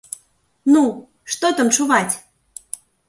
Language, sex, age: Belarusian, female, 30-39